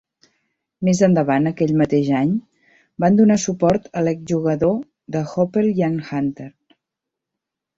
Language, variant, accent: Catalan, Central, Barceloní